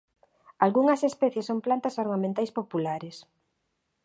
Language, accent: Galician, Normativo (estándar)